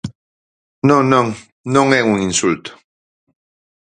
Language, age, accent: Galician, 40-49, Atlántico (seseo e gheada)